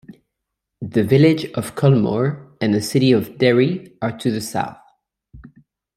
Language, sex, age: English, male, 30-39